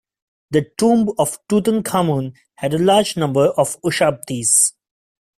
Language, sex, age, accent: English, male, 19-29, India and South Asia (India, Pakistan, Sri Lanka)